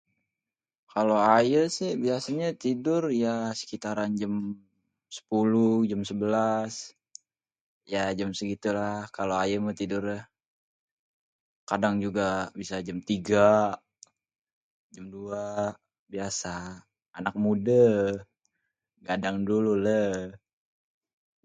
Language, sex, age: Betawi, male, 19-29